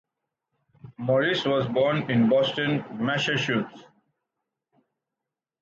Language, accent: English, India and South Asia (India, Pakistan, Sri Lanka)